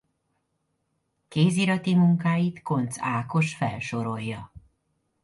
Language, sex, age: Hungarian, female, 40-49